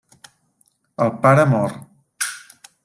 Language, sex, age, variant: Catalan, male, 40-49, Central